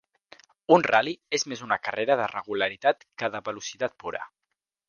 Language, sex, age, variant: Catalan, male, under 19, Central